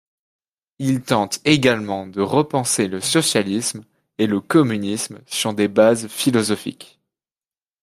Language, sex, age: French, male, 19-29